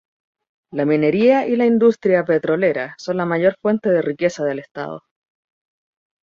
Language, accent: Spanish, Chileno: Chile, Cuyo